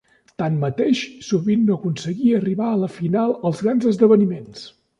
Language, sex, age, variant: Catalan, male, 40-49, Central